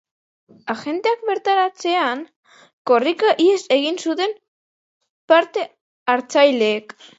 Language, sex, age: Basque, male, 40-49